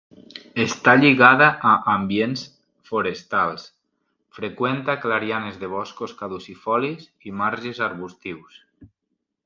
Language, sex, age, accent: Catalan, male, 40-49, Lleidatà